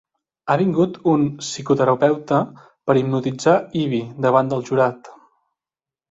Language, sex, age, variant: Catalan, male, 19-29, Central